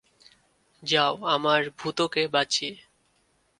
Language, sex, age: Bengali, male, 19-29